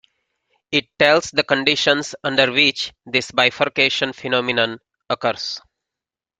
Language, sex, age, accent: English, male, 40-49, United States English